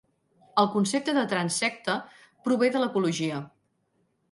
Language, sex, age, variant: Catalan, female, 40-49, Central